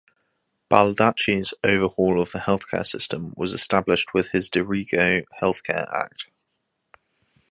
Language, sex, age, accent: English, male, 30-39, England English